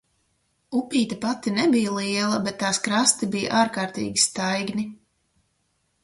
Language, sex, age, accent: Latvian, female, 19-29, Vidus dialekts